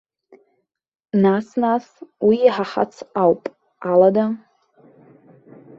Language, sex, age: Abkhazian, female, 19-29